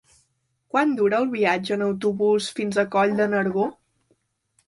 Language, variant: Catalan, Central